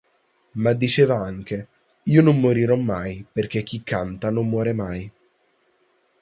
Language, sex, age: Italian, male, under 19